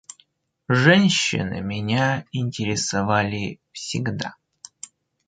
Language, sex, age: Russian, male, 19-29